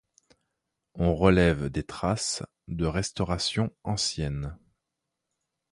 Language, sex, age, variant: French, male, 30-39, Français de métropole